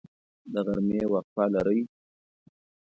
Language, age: Pashto, 30-39